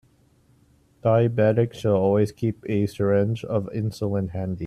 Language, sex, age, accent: English, male, 19-29, United States English